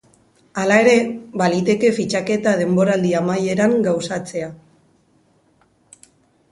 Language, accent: Basque, Erdialdekoa edo Nafarra (Gipuzkoa, Nafarroa)